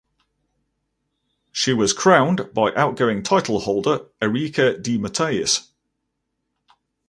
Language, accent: English, England English